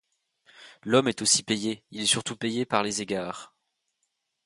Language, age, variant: French, 19-29, Français de métropole